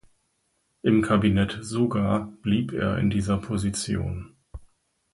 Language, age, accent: German, 50-59, Deutschland Deutsch